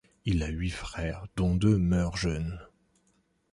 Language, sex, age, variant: French, male, 19-29, Français de métropole